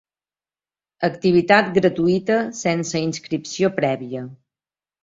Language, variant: Catalan, Nord-Occidental